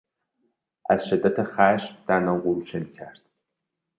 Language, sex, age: Persian, male, 19-29